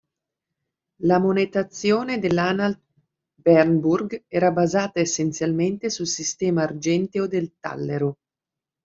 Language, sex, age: Italian, female, 40-49